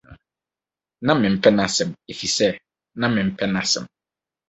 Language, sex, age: Akan, male, 30-39